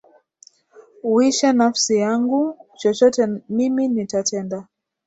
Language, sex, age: Swahili, female, 19-29